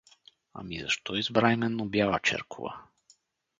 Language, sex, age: Bulgarian, male, 30-39